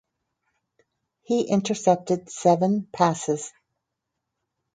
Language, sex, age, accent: English, female, 60-69, United States English